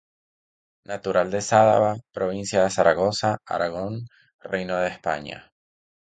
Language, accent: Spanish, Caribe: Cuba, Venezuela, Puerto Rico, República Dominicana, Panamá, Colombia caribeña, México caribeño, Costa del golfo de México